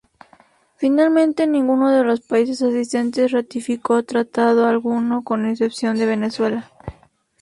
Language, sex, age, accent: Spanish, female, 19-29, México